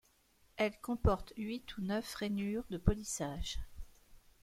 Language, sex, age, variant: French, female, 40-49, Français de métropole